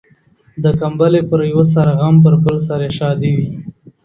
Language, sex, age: Pashto, male, 19-29